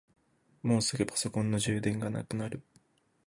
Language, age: Japanese, 19-29